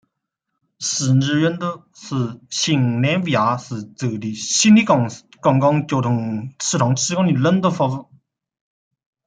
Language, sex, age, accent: Chinese, male, 30-39, 出生地：江苏省